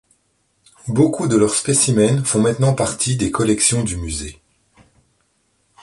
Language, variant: French, Français de métropole